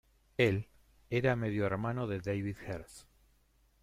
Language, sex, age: Spanish, male, 50-59